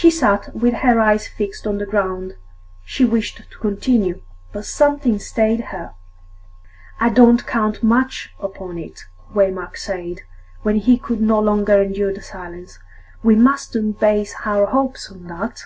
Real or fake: real